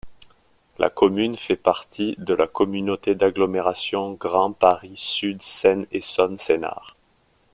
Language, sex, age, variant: French, male, 30-39, Français de métropole